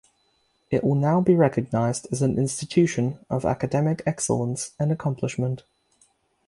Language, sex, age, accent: English, male, 19-29, United States English; England English